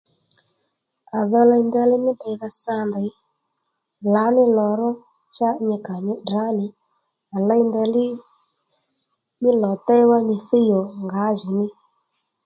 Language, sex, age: Lendu, female, 30-39